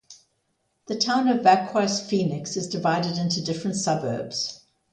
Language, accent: English, Southern African (South Africa, Zimbabwe, Namibia)